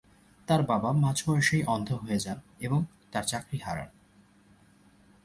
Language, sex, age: Bengali, male, 19-29